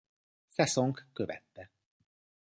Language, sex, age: Hungarian, male, 40-49